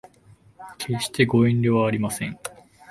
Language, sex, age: Japanese, male, 19-29